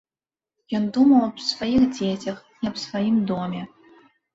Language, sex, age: Belarusian, female, 19-29